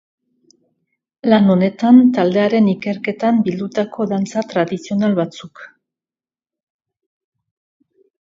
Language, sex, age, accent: Basque, female, 50-59, Erdialdekoa edo Nafarra (Gipuzkoa, Nafarroa)